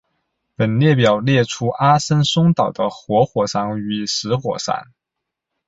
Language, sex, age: Chinese, male, 30-39